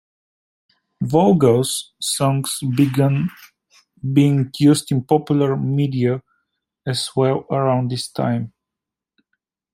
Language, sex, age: English, male, 19-29